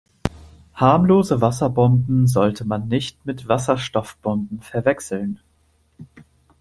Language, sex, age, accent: German, male, 30-39, Deutschland Deutsch